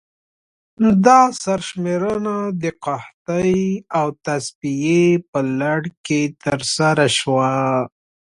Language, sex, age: Pashto, female, 30-39